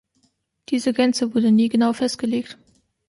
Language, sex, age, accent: German, female, 19-29, Deutschland Deutsch